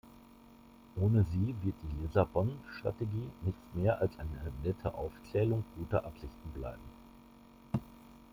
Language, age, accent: German, 50-59, Deutschland Deutsch